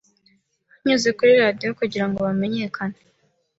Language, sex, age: Kinyarwanda, female, 19-29